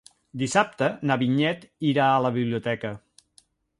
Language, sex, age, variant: Catalan, male, 50-59, Central